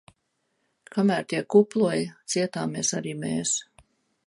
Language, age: Latvian, 60-69